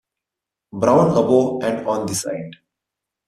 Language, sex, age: English, male, 19-29